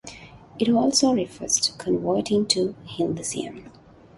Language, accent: English, India and South Asia (India, Pakistan, Sri Lanka)